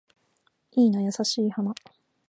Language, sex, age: Japanese, female, 19-29